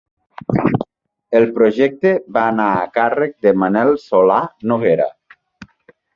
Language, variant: Catalan, Nord-Occidental